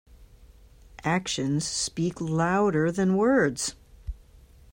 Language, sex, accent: English, female, United States English